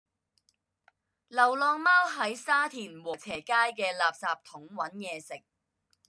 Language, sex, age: Cantonese, female, 30-39